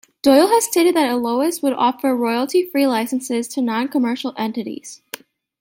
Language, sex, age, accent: English, female, under 19, United States English